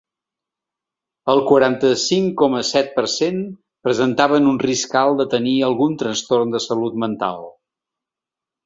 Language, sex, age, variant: Catalan, male, 60-69, Central